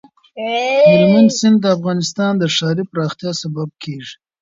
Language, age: Pashto, 30-39